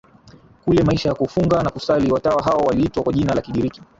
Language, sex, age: Swahili, male, 19-29